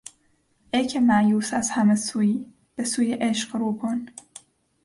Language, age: Persian, 30-39